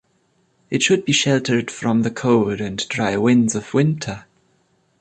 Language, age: English, 30-39